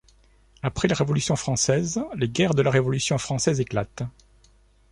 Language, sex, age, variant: French, male, 50-59, Français de métropole